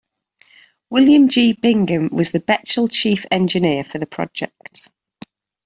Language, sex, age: English, female, 40-49